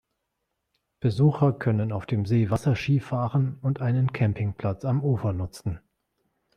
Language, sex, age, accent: German, male, 40-49, Deutschland Deutsch